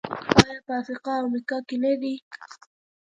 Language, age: Pashto, 19-29